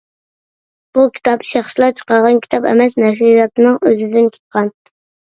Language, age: Uyghur, under 19